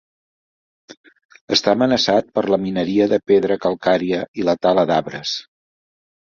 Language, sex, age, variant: Catalan, male, 50-59, Central